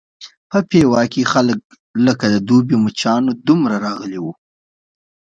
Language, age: Pashto, 19-29